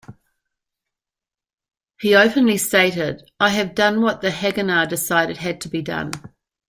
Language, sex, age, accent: English, female, 60-69, New Zealand English